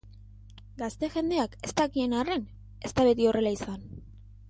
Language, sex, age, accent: Basque, female, 19-29, Mendebalekoa (Araba, Bizkaia, Gipuzkoako mendebaleko herri batzuk)